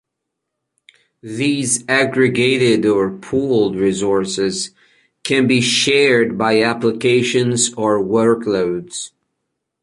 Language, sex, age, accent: English, male, 40-49, United States English